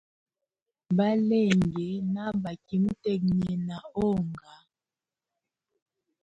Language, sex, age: Hemba, female, 30-39